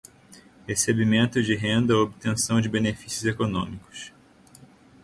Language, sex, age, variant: Portuguese, male, 19-29, Portuguese (Brasil)